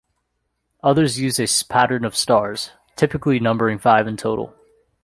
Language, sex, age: English, male, 19-29